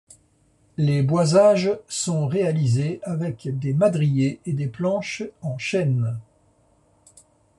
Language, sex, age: French, male, 60-69